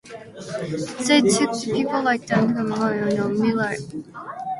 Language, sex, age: English, female, 19-29